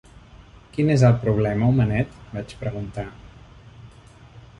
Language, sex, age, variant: Catalan, male, 40-49, Central